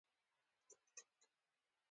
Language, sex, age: Pashto, female, 19-29